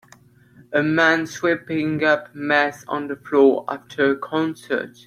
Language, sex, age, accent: English, male, under 19, England English